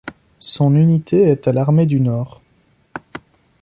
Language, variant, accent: French, Français d'Europe, Français de Belgique